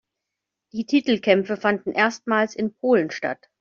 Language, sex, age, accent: German, female, 40-49, Deutschland Deutsch